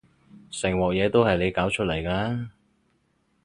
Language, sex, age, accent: Cantonese, male, 30-39, 广州音